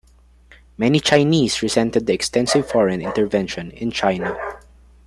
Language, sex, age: English, male, 19-29